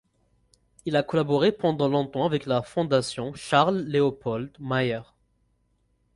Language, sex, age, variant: French, male, 19-29, Français du nord de l'Afrique